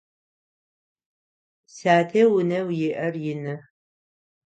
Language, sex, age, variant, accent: Adyghe, female, 50-59, Адыгабзэ (Кирил, пстэумэ зэдыряе), Кıэмгуй (Çemguy)